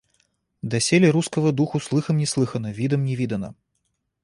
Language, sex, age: Russian, male, 30-39